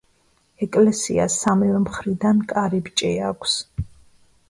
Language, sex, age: Georgian, female, 40-49